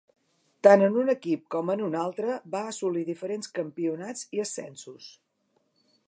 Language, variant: Catalan, Central